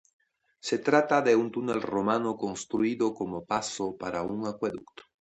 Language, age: Spanish, 60-69